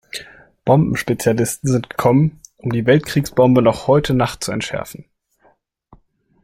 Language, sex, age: German, male, 19-29